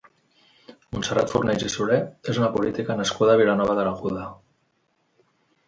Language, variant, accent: Catalan, Central, central